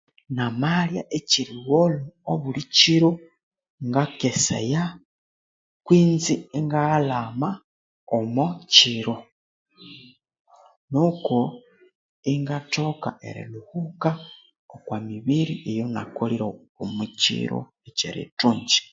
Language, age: Konzo, 19-29